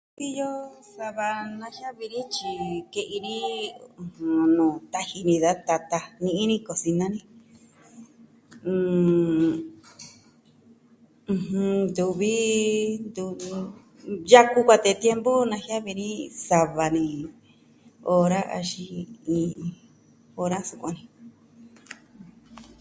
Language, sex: Southwestern Tlaxiaco Mixtec, female